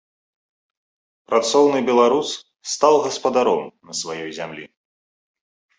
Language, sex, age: Belarusian, male, 30-39